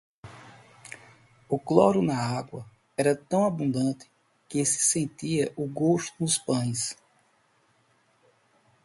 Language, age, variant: Portuguese, 30-39, Portuguese (Brasil)